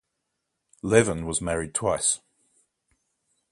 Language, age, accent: English, 40-49, Australian English